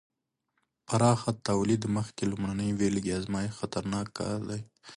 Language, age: Pashto, 30-39